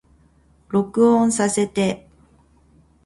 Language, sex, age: Japanese, female, 50-59